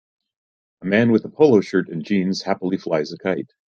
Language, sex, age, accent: English, male, 30-39, United States English